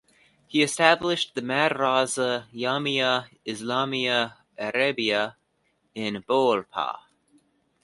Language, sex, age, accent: English, male, 19-29, United States English